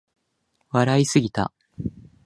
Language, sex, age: Japanese, male, 19-29